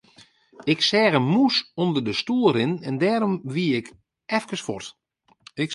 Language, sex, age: Western Frisian, male, 30-39